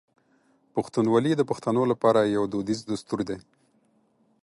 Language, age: Pashto, 19-29